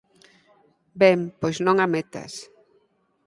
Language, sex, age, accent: Galician, female, 50-59, Normativo (estándar)